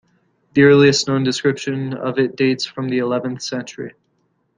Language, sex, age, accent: English, male, 19-29, United States English